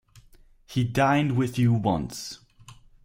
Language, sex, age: English, male, 19-29